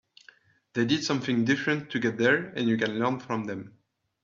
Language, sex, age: English, male, 19-29